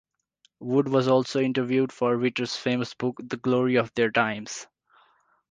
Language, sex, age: English, male, 19-29